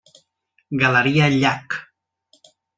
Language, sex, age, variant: Catalan, male, 40-49, Central